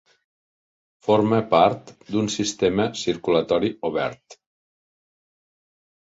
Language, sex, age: Catalan, male, 60-69